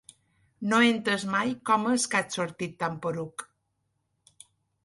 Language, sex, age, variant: Catalan, female, 40-49, Balear